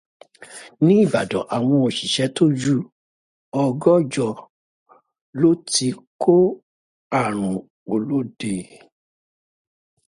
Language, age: Yoruba, 50-59